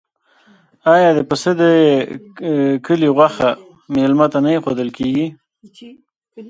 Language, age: Pashto, 30-39